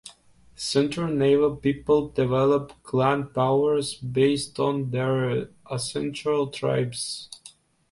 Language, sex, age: English, male, 19-29